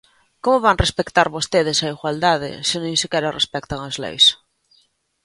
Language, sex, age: Galician, female, 30-39